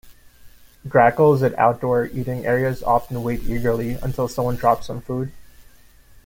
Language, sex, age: English, male, 19-29